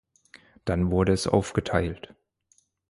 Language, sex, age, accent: German, male, 30-39, Deutschland Deutsch